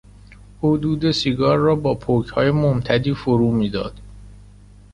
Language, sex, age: Persian, male, 19-29